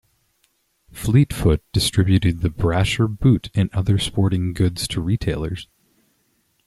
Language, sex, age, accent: English, male, 19-29, United States English